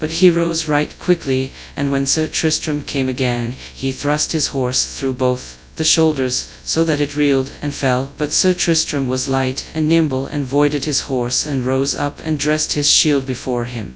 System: TTS, FastPitch